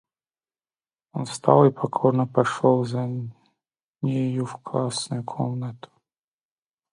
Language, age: Russian, 30-39